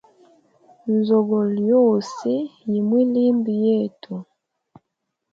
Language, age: Hemba, 30-39